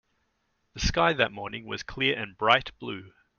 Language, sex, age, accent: English, male, 30-39, Australian English